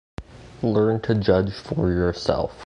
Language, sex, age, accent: English, male, 19-29, United States English